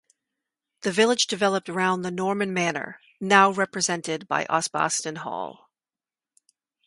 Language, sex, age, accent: English, female, 50-59, United States English